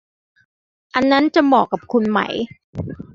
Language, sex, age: Thai, female, 40-49